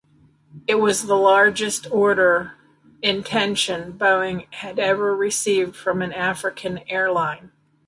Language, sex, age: English, female, 60-69